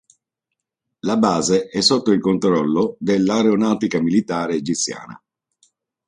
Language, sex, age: Italian, male, 60-69